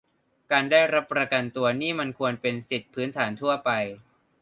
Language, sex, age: Thai, male, under 19